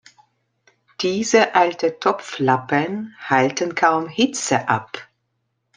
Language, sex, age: German, female, 50-59